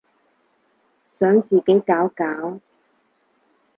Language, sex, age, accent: Cantonese, female, 30-39, 广州音